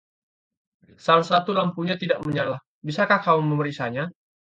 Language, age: Indonesian, 19-29